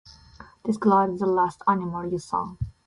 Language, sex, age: English, female, 19-29